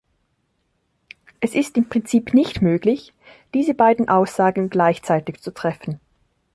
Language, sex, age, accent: German, female, 19-29, Schweizerdeutsch